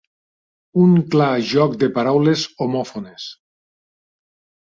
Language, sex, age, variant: Catalan, male, 40-49, Nord-Occidental